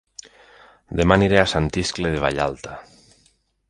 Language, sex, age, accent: Catalan, male, 30-39, valencià